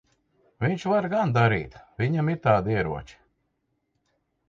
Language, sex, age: Latvian, male, 50-59